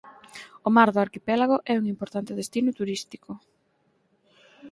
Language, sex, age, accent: Galician, female, 19-29, Atlántico (seseo e gheada)